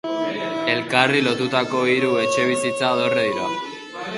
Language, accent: Basque, Erdialdekoa edo Nafarra (Gipuzkoa, Nafarroa)